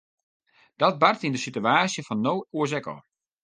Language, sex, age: Western Frisian, male, 19-29